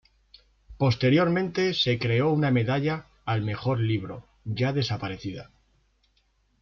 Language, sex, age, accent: Spanish, male, 40-49, España: Centro-Sur peninsular (Madrid, Toledo, Castilla-La Mancha)